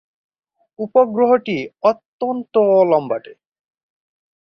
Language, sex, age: Bengali, male, 19-29